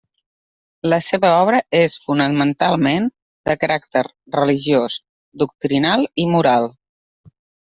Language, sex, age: Catalan, female, 40-49